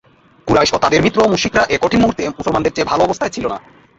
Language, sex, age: Bengali, male, 19-29